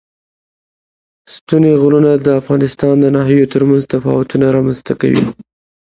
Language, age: Pashto, 19-29